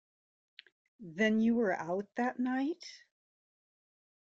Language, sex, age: English, female, 70-79